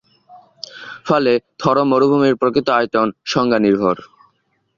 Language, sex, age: Bengali, male, under 19